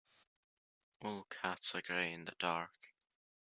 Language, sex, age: English, male, under 19